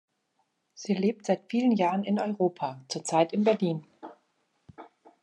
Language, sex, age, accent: German, female, 40-49, Deutschland Deutsch